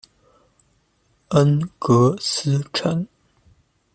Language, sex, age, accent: Chinese, male, 19-29, 出生地：湖北省